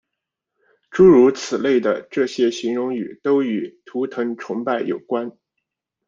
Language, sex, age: Chinese, male, 40-49